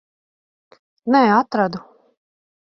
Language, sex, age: Latvian, female, 30-39